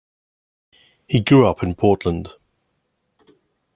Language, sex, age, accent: English, male, 50-59, England English